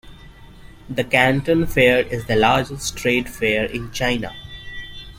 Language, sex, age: English, male, 19-29